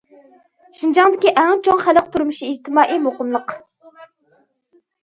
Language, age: Uyghur, under 19